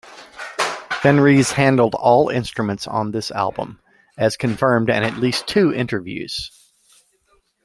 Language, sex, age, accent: English, male, 50-59, United States English